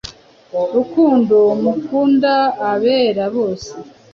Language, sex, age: Kinyarwanda, female, 50-59